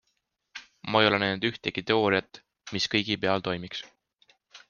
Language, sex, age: Estonian, male, 19-29